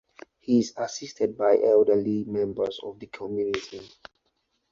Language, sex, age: English, male, 19-29